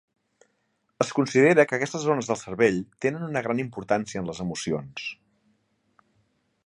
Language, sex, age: Catalan, male, 40-49